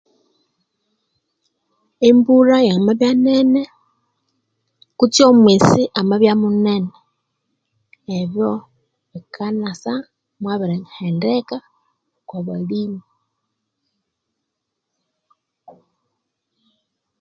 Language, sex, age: Konzo, female, 40-49